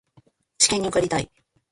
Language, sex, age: Japanese, female, 40-49